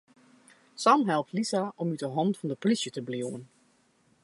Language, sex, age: Western Frisian, female, 40-49